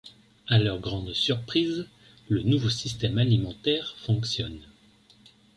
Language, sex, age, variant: French, male, 30-39, Français de métropole